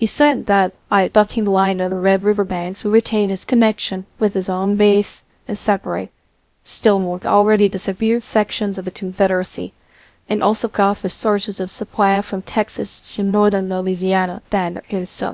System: TTS, VITS